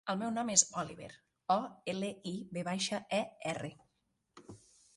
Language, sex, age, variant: Catalan, female, 30-39, Central